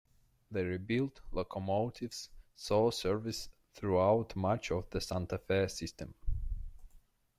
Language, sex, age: English, male, 19-29